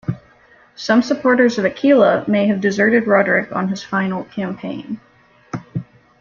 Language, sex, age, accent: English, female, 19-29, United States English